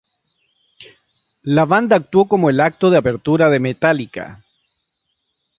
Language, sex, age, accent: Spanish, male, 40-49, Chileno: Chile, Cuyo